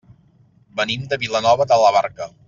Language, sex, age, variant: Catalan, male, 30-39, Central